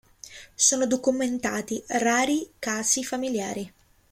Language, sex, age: Italian, female, 19-29